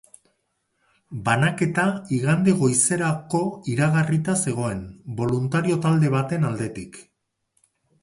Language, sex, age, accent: Basque, male, 40-49, Erdialdekoa edo Nafarra (Gipuzkoa, Nafarroa)